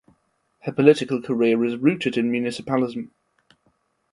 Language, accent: English, England English